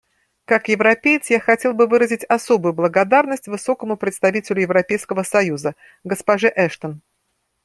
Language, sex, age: Russian, female, 50-59